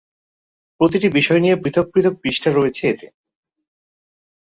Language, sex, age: Bengali, male, 30-39